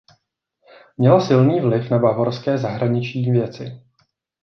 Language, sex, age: Czech, male, 40-49